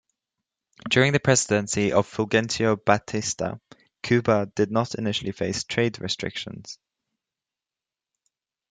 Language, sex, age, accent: English, male, under 19, England English